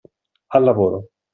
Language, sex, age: Italian, male, 40-49